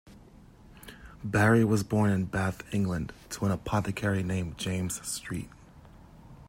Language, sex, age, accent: English, male, 30-39, United States English